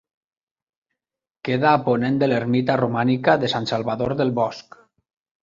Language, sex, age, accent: Catalan, male, 30-39, valencià